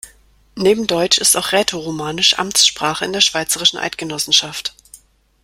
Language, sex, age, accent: German, female, 30-39, Deutschland Deutsch